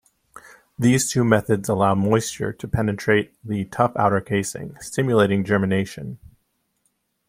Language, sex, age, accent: English, male, 30-39, United States English